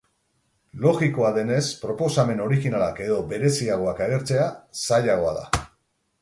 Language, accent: Basque, Mendebalekoa (Araba, Bizkaia, Gipuzkoako mendebaleko herri batzuk)